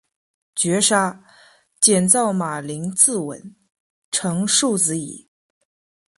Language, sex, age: Chinese, female, under 19